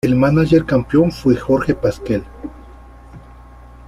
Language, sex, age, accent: Spanish, male, 40-49, Andino-Pacífico: Colombia, Perú, Ecuador, oeste de Bolivia y Venezuela andina